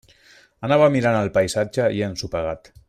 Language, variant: Catalan, Central